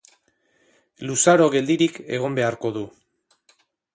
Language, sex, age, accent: Basque, male, 40-49, Erdialdekoa edo Nafarra (Gipuzkoa, Nafarroa)